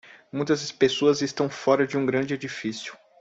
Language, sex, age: Portuguese, male, 19-29